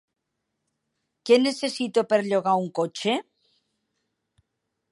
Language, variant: Catalan, Nord-Occidental